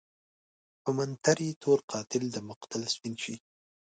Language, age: Pashto, 19-29